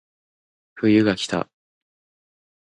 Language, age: Japanese, 19-29